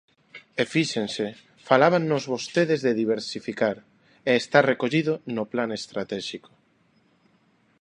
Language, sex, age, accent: Galician, male, 30-39, Neofalante